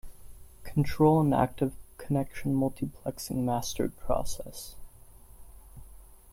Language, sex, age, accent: English, male, 19-29, United States English